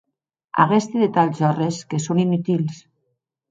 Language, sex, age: Occitan, female, 50-59